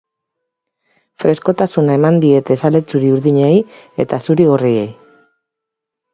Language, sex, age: Basque, female, 40-49